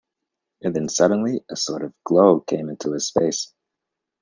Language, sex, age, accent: English, male, 30-39, United States English